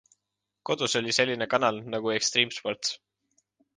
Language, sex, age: Estonian, male, 19-29